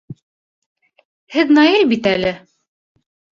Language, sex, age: Bashkir, female, 30-39